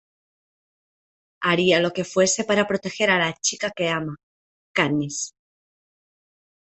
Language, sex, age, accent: Spanish, female, 30-39, España: Centro-Sur peninsular (Madrid, Toledo, Castilla-La Mancha)